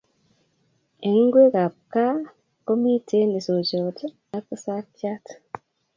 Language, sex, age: Kalenjin, female, 19-29